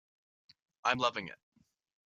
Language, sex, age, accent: English, male, under 19, United States English